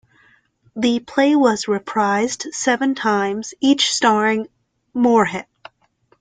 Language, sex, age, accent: English, female, 19-29, United States English